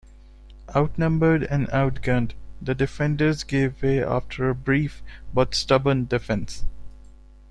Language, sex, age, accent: English, male, 19-29, India and South Asia (India, Pakistan, Sri Lanka)